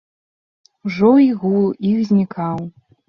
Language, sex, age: Belarusian, female, 19-29